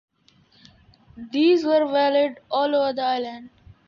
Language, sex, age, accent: English, male, under 19, India and South Asia (India, Pakistan, Sri Lanka)